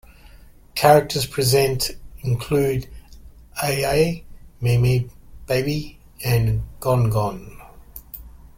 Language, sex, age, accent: English, male, 50-59, Australian English